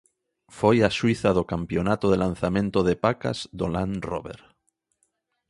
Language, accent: Galician, Normativo (estándar)